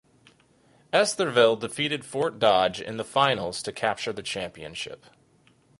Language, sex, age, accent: English, male, 30-39, United States English